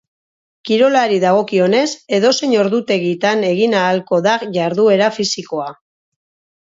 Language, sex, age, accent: Basque, female, 40-49, Mendebalekoa (Araba, Bizkaia, Gipuzkoako mendebaleko herri batzuk)